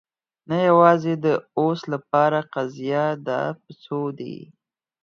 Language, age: Pashto, 19-29